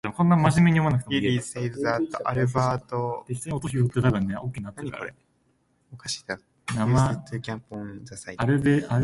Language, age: English, 19-29